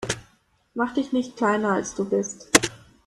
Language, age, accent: German, 19-29, Deutschland Deutsch